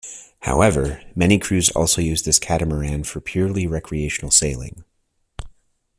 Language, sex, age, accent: English, male, 30-39, United States English